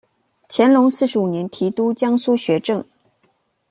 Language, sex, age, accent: Chinese, female, 30-39, 出生地：吉林省